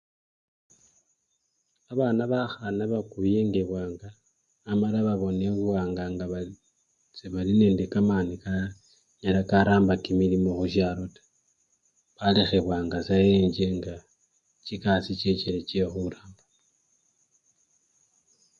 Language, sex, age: Luyia, male, 19-29